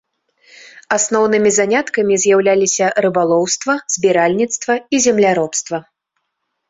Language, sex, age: Belarusian, female, 19-29